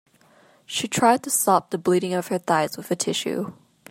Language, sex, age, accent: English, female, 19-29, United States English